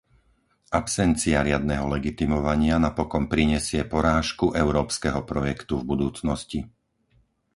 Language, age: Slovak, 50-59